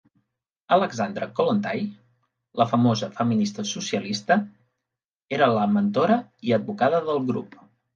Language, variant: Catalan, Central